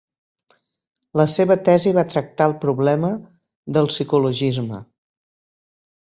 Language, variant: Catalan, Central